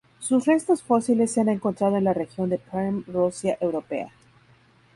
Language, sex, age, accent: Spanish, female, 30-39, México